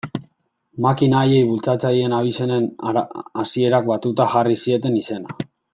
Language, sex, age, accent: Basque, male, 19-29, Mendebalekoa (Araba, Bizkaia, Gipuzkoako mendebaleko herri batzuk)